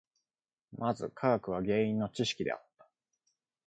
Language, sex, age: Japanese, male, 19-29